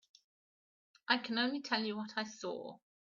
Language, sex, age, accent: English, female, 50-59, England English